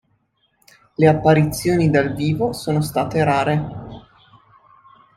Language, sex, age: Italian, female, 19-29